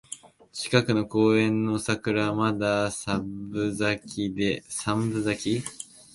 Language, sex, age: Japanese, male, under 19